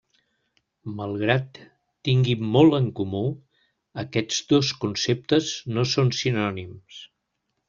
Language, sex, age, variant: Catalan, male, 60-69, Central